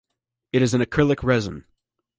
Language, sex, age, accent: English, male, 19-29, Australian English